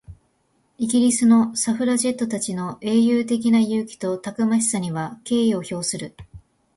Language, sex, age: Japanese, female, 19-29